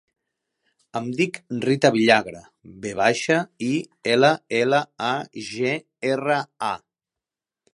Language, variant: Catalan, Central